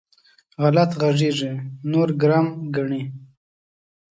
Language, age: Pashto, 19-29